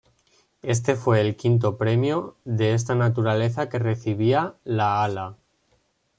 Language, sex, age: Spanish, male, 19-29